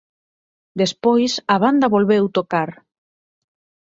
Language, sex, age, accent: Galician, female, 19-29, Normativo (estándar)